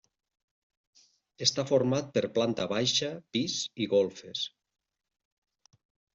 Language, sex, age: Catalan, male, 40-49